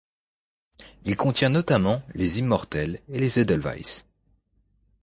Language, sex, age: French, male, 19-29